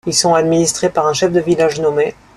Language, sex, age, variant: French, male, 30-39, Français de métropole